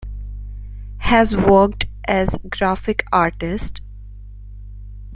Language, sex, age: English, female, 19-29